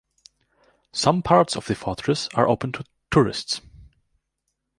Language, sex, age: English, male, 19-29